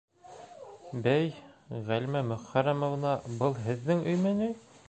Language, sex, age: Bashkir, male, 30-39